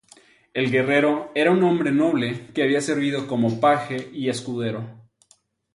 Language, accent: Spanish, México